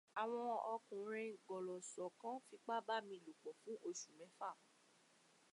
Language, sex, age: Yoruba, female, 19-29